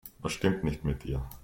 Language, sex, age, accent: German, male, 19-29, Österreichisches Deutsch